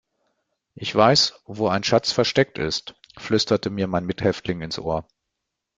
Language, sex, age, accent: German, male, 50-59, Deutschland Deutsch